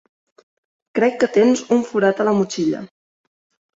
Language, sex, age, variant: Catalan, female, 30-39, Central